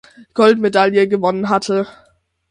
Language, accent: German, Österreichisches Deutsch